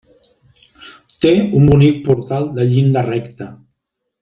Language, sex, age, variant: Catalan, male, 50-59, Central